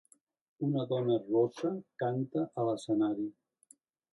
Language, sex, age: Catalan, male, 70-79